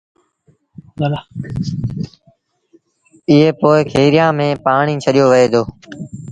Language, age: Sindhi Bhil, 19-29